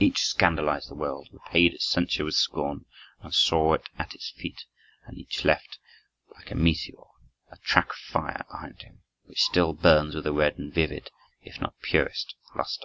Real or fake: real